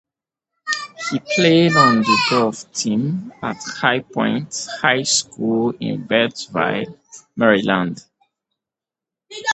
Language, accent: English, England English